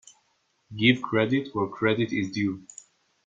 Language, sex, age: English, male, 19-29